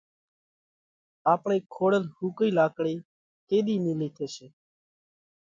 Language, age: Parkari Koli, 19-29